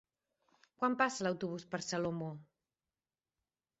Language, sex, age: Catalan, female, 40-49